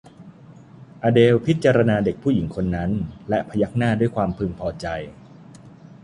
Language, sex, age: Thai, male, 40-49